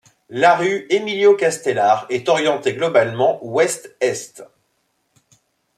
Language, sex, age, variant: French, male, 30-39, Français de métropole